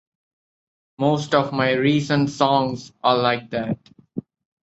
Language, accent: English, India and South Asia (India, Pakistan, Sri Lanka)